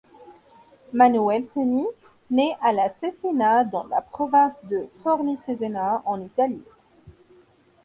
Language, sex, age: French, female, 19-29